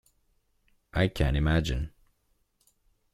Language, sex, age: English, male, 19-29